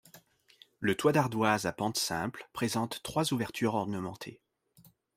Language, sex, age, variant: French, male, 19-29, Français de métropole